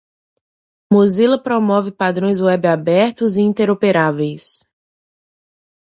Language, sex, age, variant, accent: Portuguese, female, 30-39, Portuguese (Brasil), Mineiro